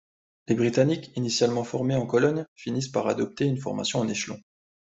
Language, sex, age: French, male, 30-39